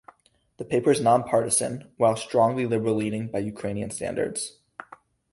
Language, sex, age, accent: English, male, 19-29, United States English